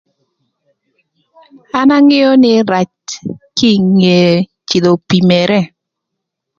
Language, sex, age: Thur, female, 30-39